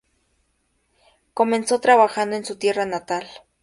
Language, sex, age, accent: Spanish, female, under 19, México